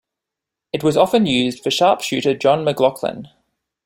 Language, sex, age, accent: English, male, 19-29, Australian English